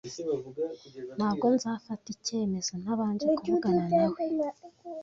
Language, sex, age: Kinyarwanda, female, 19-29